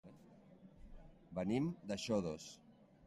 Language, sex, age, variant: Catalan, male, 30-39, Central